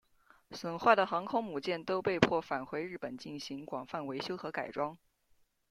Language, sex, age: Chinese, female, 19-29